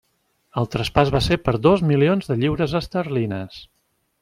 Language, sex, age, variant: Catalan, male, 50-59, Central